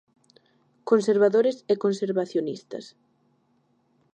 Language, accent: Galician, Oriental (común en zona oriental)